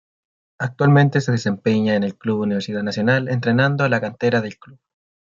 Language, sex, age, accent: Spanish, male, 19-29, Chileno: Chile, Cuyo